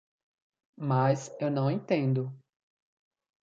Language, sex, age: Portuguese, male, 19-29